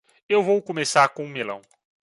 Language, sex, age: Portuguese, male, 19-29